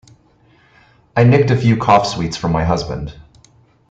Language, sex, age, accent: English, male, 30-39, United States English